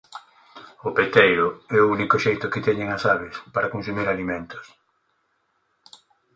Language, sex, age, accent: Galician, male, 30-39, Normativo (estándar)